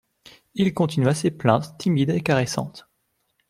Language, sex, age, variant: French, male, 19-29, Français de métropole